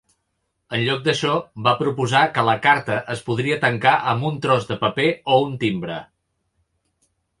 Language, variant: Catalan, Central